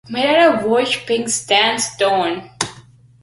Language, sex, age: English, female, under 19